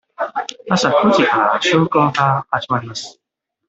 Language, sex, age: Japanese, male, 19-29